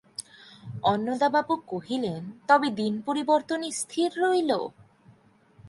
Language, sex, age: Bengali, female, 19-29